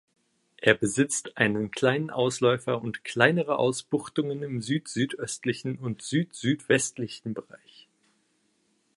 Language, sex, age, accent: German, male, 19-29, Deutschland Deutsch